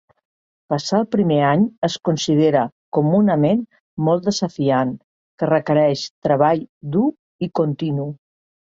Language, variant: Catalan, Central